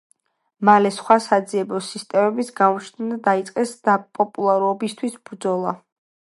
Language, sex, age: Georgian, female, 19-29